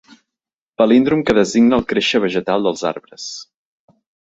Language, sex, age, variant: Catalan, male, 30-39, Central